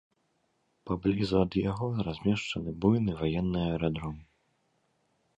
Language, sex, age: Belarusian, male, 19-29